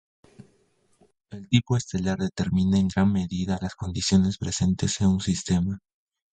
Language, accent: Spanish, Andino-Pacífico: Colombia, Perú, Ecuador, oeste de Bolivia y Venezuela andina